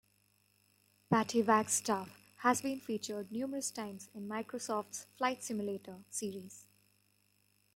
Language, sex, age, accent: English, female, 19-29, India and South Asia (India, Pakistan, Sri Lanka)